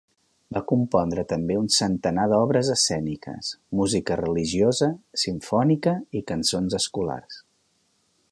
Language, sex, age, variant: Catalan, male, 50-59, Central